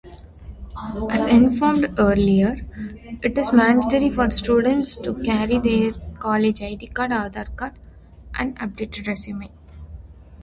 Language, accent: English, India and South Asia (India, Pakistan, Sri Lanka)